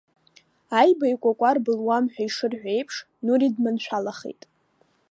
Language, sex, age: Abkhazian, female, under 19